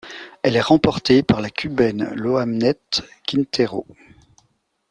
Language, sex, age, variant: French, male, 50-59, Français de métropole